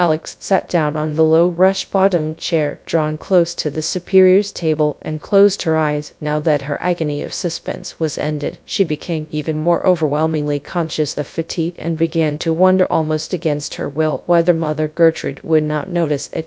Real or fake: fake